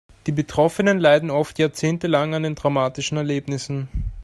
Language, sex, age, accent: German, male, 19-29, Österreichisches Deutsch